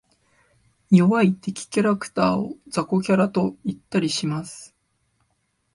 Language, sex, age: Japanese, male, 19-29